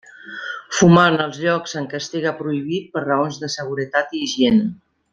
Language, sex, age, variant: Catalan, female, 50-59, Central